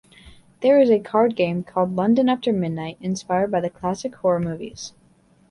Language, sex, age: English, female, 19-29